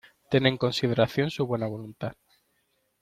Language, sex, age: Spanish, male, 19-29